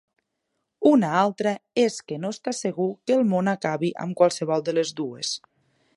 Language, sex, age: Catalan, female, 19-29